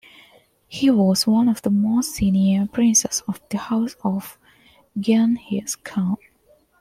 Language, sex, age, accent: English, female, 19-29, India and South Asia (India, Pakistan, Sri Lanka)